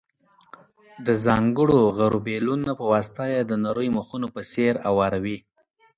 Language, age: Pashto, 19-29